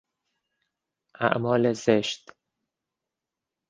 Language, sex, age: Persian, male, 30-39